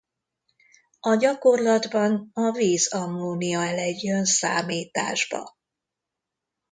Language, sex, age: Hungarian, female, 50-59